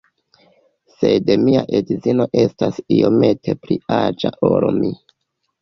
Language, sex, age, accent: Esperanto, male, 19-29, Internacia